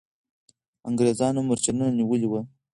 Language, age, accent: Pashto, 19-29, کندهاری لهجه